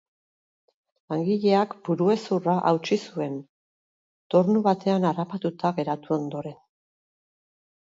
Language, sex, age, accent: Basque, female, 50-59, Mendebalekoa (Araba, Bizkaia, Gipuzkoako mendebaleko herri batzuk)